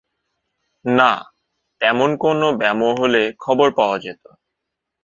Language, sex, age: Bengali, male, 19-29